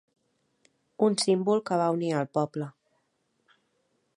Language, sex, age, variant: Catalan, female, 19-29, Central